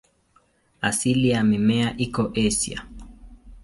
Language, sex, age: Swahili, male, 19-29